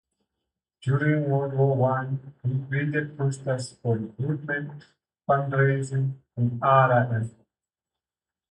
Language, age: English, 40-49